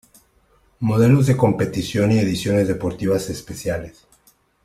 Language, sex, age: Spanish, male, 30-39